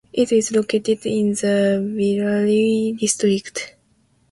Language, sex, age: English, female, 19-29